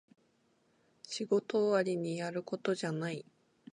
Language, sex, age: Japanese, female, 19-29